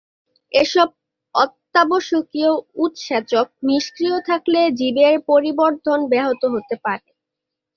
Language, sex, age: Bengali, female, 19-29